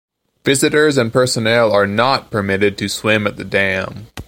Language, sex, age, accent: English, male, 19-29, United States English